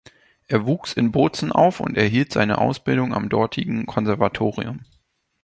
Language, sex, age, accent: German, male, 19-29, Deutschland Deutsch